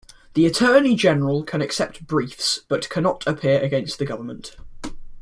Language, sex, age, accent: English, male, under 19, England English